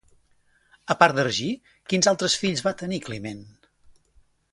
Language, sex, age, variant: Catalan, male, 60-69, Central